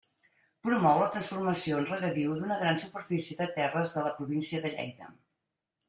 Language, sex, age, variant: Catalan, female, 50-59, Central